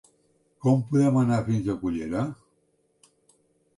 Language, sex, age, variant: Catalan, male, 60-69, Central